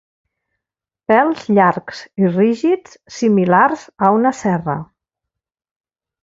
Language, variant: Catalan, Nord-Occidental